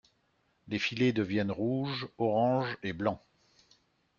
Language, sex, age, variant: French, male, 60-69, Français de métropole